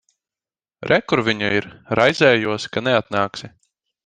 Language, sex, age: Latvian, male, 19-29